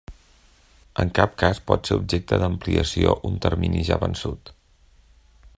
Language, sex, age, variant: Catalan, male, 40-49, Central